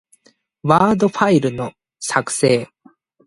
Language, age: Japanese, 19-29